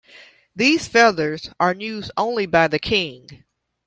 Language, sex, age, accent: English, female, 30-39, United States English